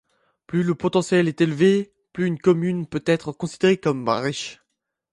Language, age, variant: French, 19-29, Français de métropole